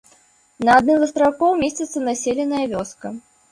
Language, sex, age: Belarusian, female, 19-29